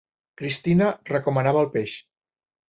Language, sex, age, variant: Catalan, male, 60-69, Central